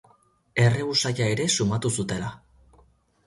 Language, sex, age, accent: Basque, male, 19-29, Mendebalekoa (Araba, Bizkaia, Gipuzkoako mendebaleko herri batzuk)